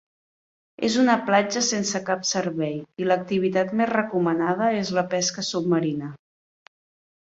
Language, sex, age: Catalan, female, 30-39